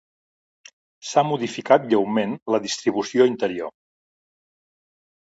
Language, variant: Catalan, Central